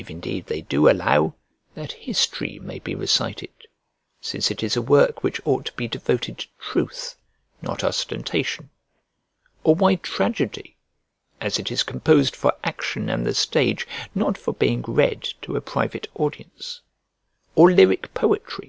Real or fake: real